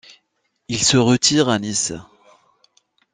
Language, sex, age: French, male, 30-39